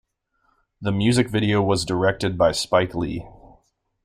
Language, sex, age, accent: English, male, 19-29, United States English